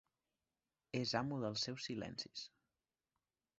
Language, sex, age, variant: Catalan, male, 19-29, Nord-Occidental